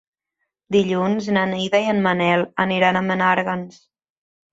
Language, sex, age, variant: Catalan, female, 19-29, Central